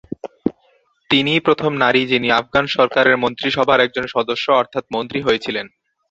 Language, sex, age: Bengali, male, 19-29